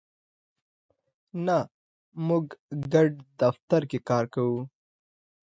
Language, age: Pashto, 19-29